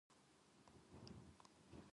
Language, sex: Japanese, female